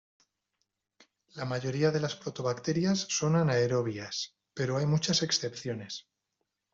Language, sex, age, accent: Spanish, male, 30-39, España: Norte peninsular (Asturias, Castilla y León, Cantabria, País Vasco, Navarra, Aragón, La Rioja, Guadalajara, Cuenca)